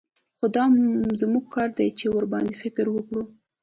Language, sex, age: Pashto, female, 19-29